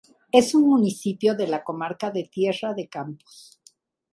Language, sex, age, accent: Spanish, female, 60-69, México